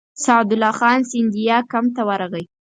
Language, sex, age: Pashto, female, under 19